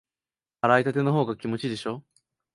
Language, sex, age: Japanese, male, 19-29